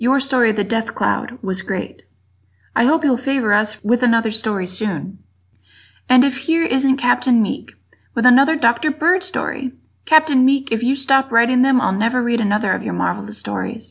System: none